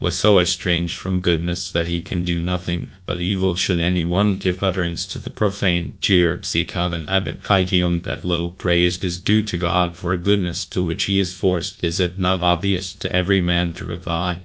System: TTS, GlowTTS